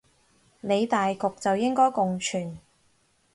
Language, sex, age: Cantonese, female, 19-29